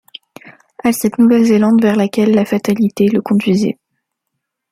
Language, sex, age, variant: French, female, under 19, Français de métropole